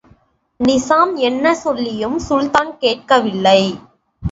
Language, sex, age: Tamil, female, 19-29